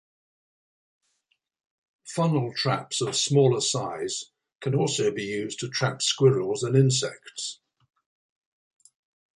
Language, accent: English, England English